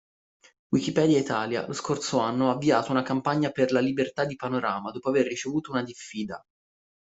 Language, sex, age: Italian, male, 30-39